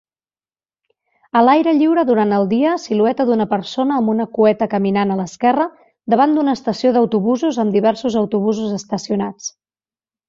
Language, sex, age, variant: Catalan, female, 40-49, Central